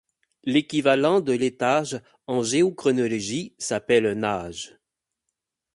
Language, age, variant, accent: French, 30-39, Français d'Amérique du Nord, Français du Canada